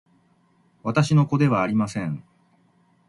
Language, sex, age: Japanese, male, 50-59